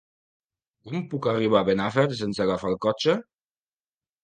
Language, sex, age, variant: Catalan, male, 19-29, Septentrional